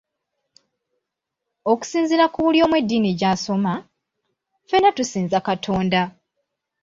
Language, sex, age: Ganda, female, 19-29